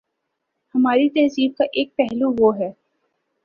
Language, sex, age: Urdu, female, 19-29